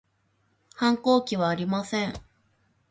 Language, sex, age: Japanese, female, 19-29